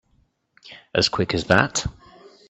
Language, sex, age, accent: English, male, 30-39, England English